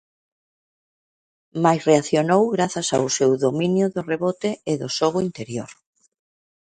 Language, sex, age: Galician, female, 40-49